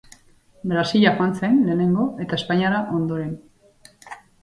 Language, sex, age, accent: Basque, female, 40-49, Erdialdekoa edo Nafarra (Gipuzkoa, Nafarroa)